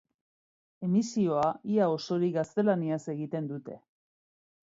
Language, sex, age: Basque, female, 40-49